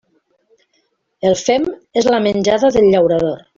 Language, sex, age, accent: Catalan, female, 50-59, valencià